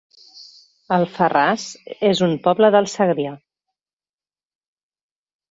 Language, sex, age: Catalan, female, 40-49